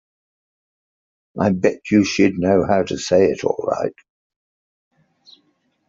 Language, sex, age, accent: English, male, 80-89, England English